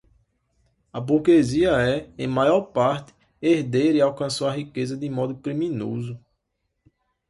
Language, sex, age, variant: Portuguese, male, 19-29, Portuguese (Brasil)